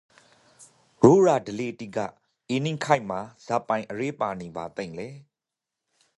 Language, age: Rakhine, 30-39